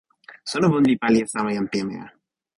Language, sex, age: Toki Pona, male, 19-29